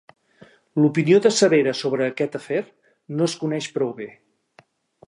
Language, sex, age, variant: Catalan, male, 60-69, Central